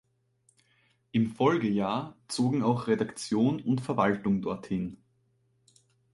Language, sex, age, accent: German, male, 19-29, Österreichisches Deutsch